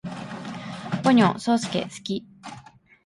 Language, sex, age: Japanese, female, 19-29